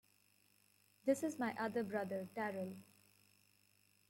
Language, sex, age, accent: English, female, 19-29, India and South Asia (India, Pakistan, Sri Lanka)